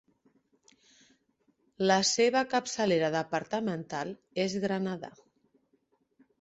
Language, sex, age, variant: Catalan, female, 40-49, Central